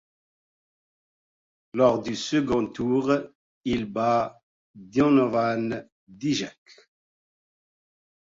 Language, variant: French, Français du nord de l'Afrique